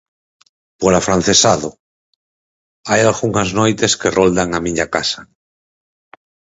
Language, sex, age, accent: Galician, male, 40-49, Central (gheada)